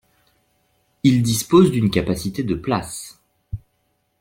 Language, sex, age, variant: French, male, 19-29, Français de métropole